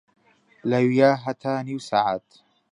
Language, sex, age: Central Kurdish, male, 19-29